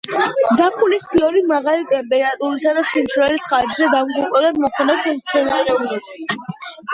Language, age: Georgian, under 19